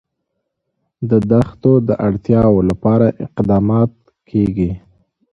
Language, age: Pashto, 19-29